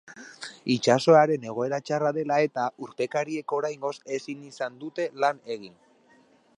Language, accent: Basque, Mendebalekoa (Araba, Bizkaia, Gipuzkoako mendebaleko herri batzuk)